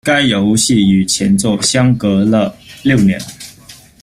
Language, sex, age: Chinese, male, 19-29